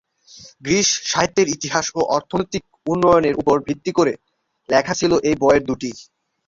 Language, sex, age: Bengali, male, under 19